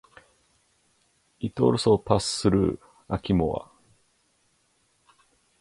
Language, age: English, 50-59